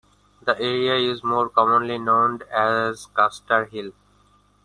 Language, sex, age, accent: English, male, 19-29, India and South Asia (India, Pakistan, Sri Lanka)